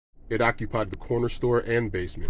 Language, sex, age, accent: English, male, 40-49, United States English